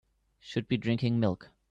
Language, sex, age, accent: English, male, under 19, England English